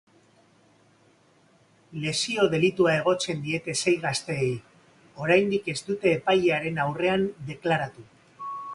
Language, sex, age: Basque, male, 50-59